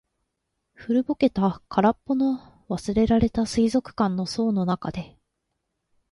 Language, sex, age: Japanese, female, 19-29